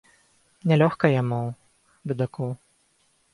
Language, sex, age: Belarusian, male, 19-29